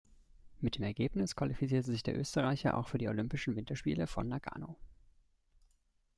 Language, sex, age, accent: German, male, 19-29, Deutschland Deutsch